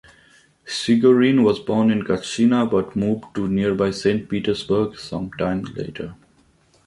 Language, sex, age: English, male, 19-29